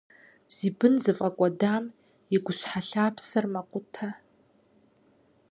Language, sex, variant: Kabardian, female, Адыгэбзэ (Къэбэрдей, Кирил, псоми зэдай)